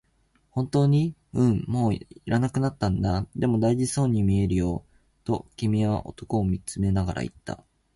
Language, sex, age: Japanese, male, 19-29